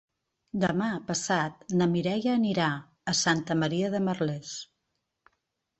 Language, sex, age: Catalan, female, 50-59